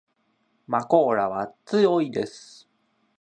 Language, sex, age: Japanese, male, 19-29